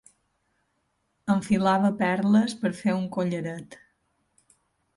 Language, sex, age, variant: Catalan, female, 40-49, Balear